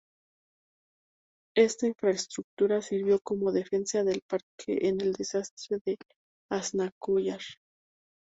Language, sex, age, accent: Spanish, female, 30-39, México